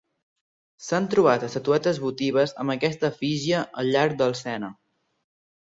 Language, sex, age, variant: Catalan, male, under 19, Central